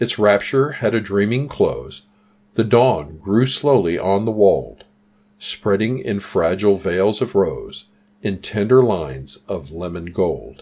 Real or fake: real